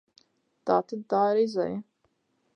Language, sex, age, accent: Latvian, female, 30-39, bez akcenta